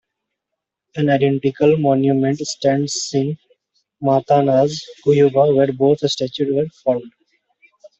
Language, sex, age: English, male, under 19